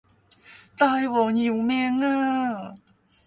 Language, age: Cantonese, 30-39